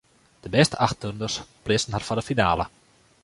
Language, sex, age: Western Frisian, male, 19-29